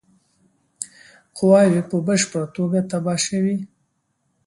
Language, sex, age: Pashto, male, 19-29